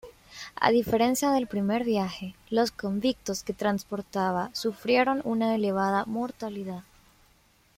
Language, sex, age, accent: Spanish, female, 19-29, América central